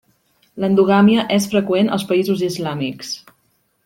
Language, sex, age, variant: Catalan, female, 19-29, Central